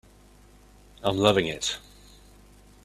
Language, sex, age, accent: English, male, 30-39, England English